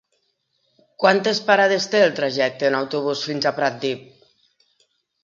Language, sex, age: Catalan, female, 40-49